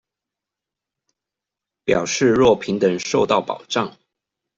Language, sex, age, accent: Chinese, male, 30-39, 出生地：臺南市